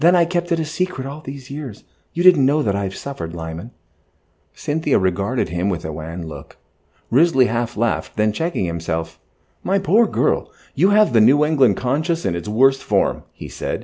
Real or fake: real